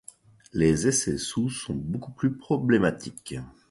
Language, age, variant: French, 30-39, Français de métropole